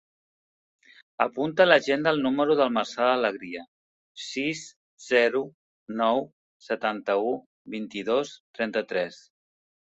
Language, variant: Catalan, Central